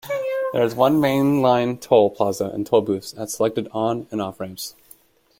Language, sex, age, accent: English, male, 30-39, United States English